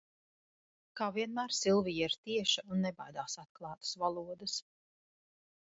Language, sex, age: Latvian, female, 40-49